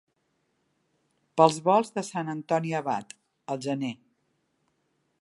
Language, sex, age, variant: Catalan, female, 50-59, Central